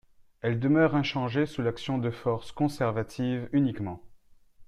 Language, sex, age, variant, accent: French, male, 40-49, Français des départements et régions d'outre-mer, Français de La Réunion